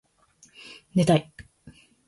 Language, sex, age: Japanese, female, 19-29